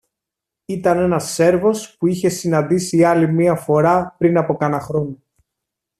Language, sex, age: Greek, male, 30-39